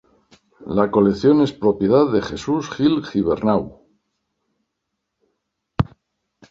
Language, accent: Spanish, España: Norte peninsular (Asturias, Castilla y León, Cantabria, País Vasco, Navarra, Aragón, La Rioja, Guadalajara, Cuenca)